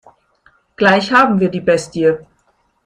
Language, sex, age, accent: German, female, 50-59, Deutschland Deutsch